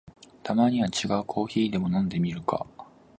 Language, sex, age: Japanese, male, 19-29